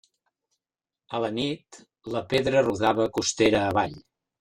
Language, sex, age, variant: Catalan, male, 60-69, Central